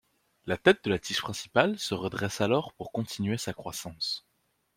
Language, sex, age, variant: French, male, 19-29, Français de métropole